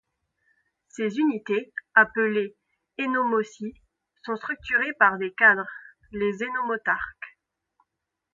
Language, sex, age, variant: French, female, 19-29, Français de métropole